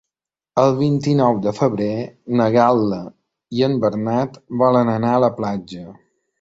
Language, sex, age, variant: Catalan, male, 50-59, Balear